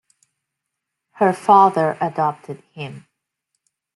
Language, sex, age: English, female, 40-49